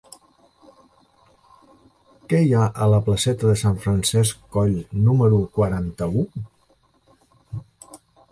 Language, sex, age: Catalan, male, 60-69